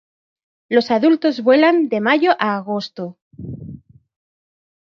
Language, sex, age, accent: Spanish, female, 40-49, España: Centro-Sur peninsular (Madrid, Toledo, Castilla-La Mancha)